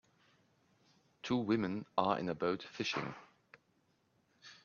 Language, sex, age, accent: English, male, 40-49, England English